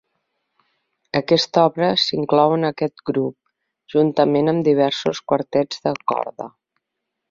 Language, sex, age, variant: Catalan, female, 40-49, Central